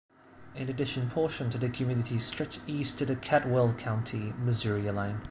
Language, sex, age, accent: English, male, 19-29, Hong Kong English